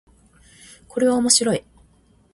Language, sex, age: Japanese, female, 40-49